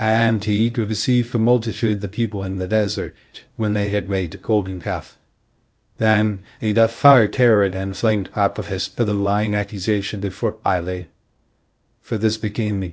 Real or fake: fake